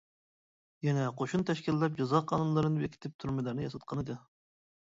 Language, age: Uyghur, 19-29